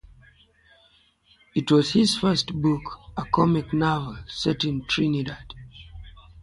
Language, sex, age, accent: English, male, 19-29, United States English; England English